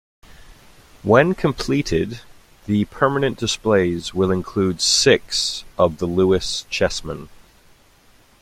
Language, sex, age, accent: English, male, 40-49, United States English